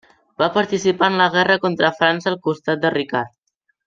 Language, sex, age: Catalan, male, under 19